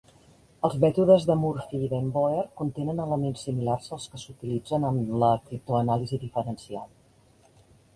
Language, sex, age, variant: Catalan, female, 50-59, Central